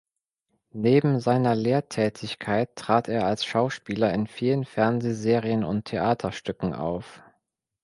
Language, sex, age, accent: German, male, 30-39, Deutschland Deutsch